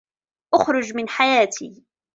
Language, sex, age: Arabic, female, 19-29